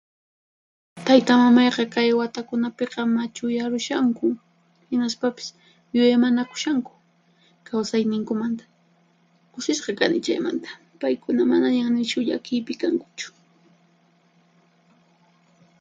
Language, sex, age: Puno Quechua, female, 19-29